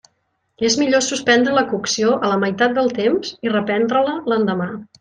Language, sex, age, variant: Catalan, female, 50-59, Central